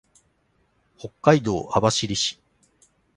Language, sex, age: Japanese, male, 40-49